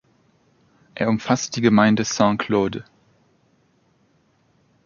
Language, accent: German, Deutschland Deutsch